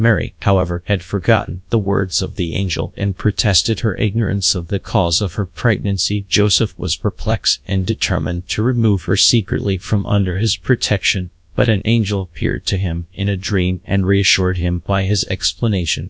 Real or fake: fake